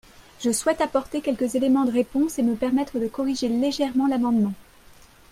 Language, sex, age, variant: French, female, 19-29, Français de métropole